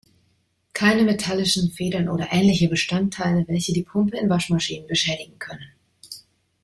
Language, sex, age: German, female, 30-39